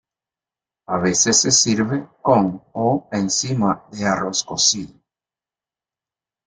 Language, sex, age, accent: Spanish, male, 40-49, América central